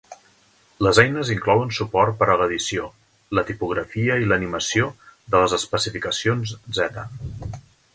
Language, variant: Catalan, Central